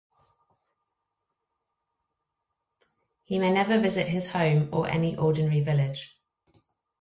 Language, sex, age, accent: English, female, 40-49, England English